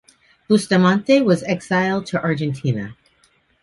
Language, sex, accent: English, female, United States English